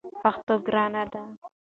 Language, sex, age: Pashto, female, 19-29